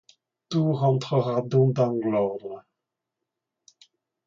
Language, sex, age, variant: French, male, 60-69, Français de métropole